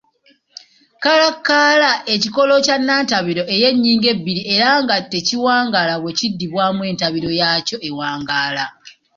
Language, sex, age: Ganda, female, 30-39